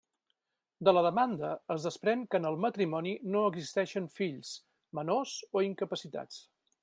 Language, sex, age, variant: Catalan, male, 50-59, Central